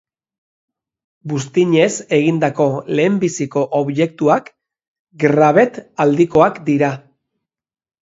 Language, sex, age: Basque, male, 50-59